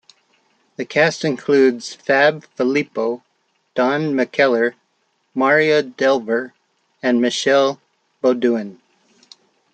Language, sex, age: English, male, 60-69